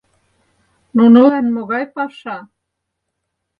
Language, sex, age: Mari, female, 60-69